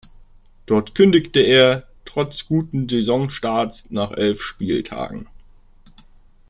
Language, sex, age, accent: German, male, 30-39, Deutschland Deutsch